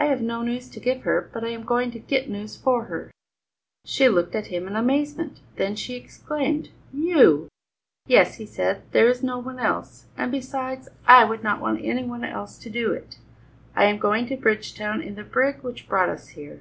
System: none